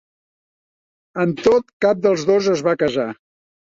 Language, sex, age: Catalan, male, 70-79